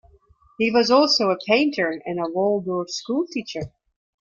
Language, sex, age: English, female, 50-59